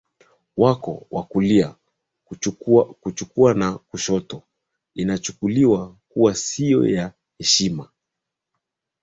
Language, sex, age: Swahili, male, 30-39